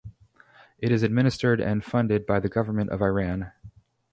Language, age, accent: English, 30-39, United States English